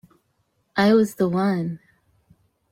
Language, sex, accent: English, female, United States English